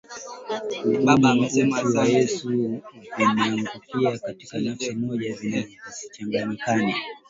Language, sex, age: Swahili, male, 19-29